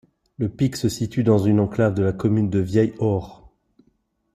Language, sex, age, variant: French, male, 50-59, Français de métropole